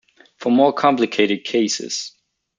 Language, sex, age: English, male, 19-29